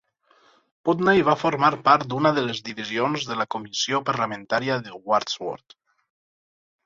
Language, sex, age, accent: Catalan, male, 30-39, valencià